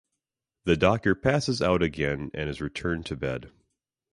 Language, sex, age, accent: English, male, 19-29, United States English